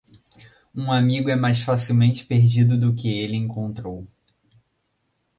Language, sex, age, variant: Portuguese, male, under 19, Portuguese (Brasil)